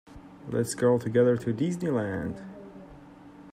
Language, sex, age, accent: English, male, 19-29, United States English